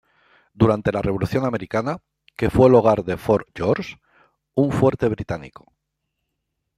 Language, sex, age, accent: Spanish, male, 60-69, España: Centro-Sur peninsular (Madrid, Toledo, Castilla-La Mancha)